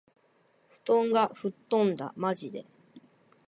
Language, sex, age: Japanese, female, 30-39